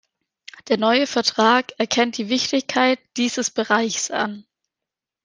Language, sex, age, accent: German, female, 19-29, Deutschland Deutsch